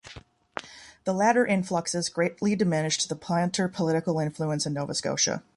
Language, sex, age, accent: English, female, 30-39, United States English